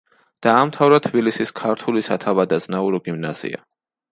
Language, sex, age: Georgian, male, 19-29